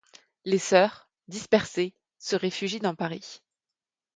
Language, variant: French, Français de métropole